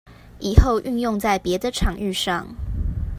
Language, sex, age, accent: Chinese, female, 19-29, 出生地：臺北市